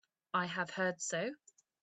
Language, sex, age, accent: English, female, 19-29, England English